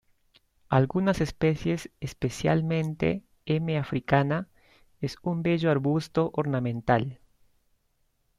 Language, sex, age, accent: Spanish, male, 19-29, Andino-Pacífico: Colombia, Perú, Ecuador, oeste de Bolivia y Venezuela andina